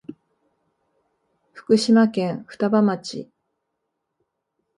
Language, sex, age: Japanese, female, 30-39